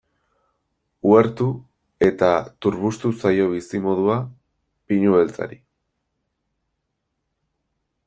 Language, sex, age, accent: Basque, male, 19-29, Erdialdekoa edo Nafarra (Gipuzkoa, Nafarroa)